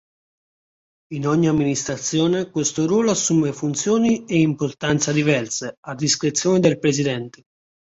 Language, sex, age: Italian, male, 19-29